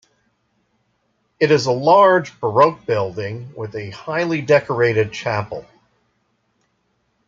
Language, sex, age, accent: English, male, 40-49, United States English